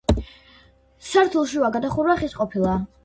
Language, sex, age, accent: Georgian, female, under 19, მშვიდი